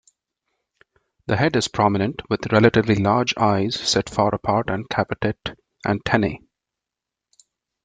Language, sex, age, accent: English, male, 40-49, India and South Asia (India, Pakistan, Sri Lanka)